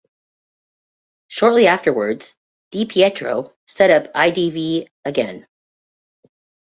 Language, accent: English, United States English